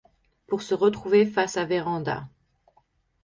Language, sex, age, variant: French, female, 19-29, Français de métropole